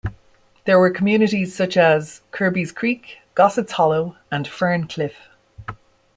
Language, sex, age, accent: English, female, 50-59, Irish English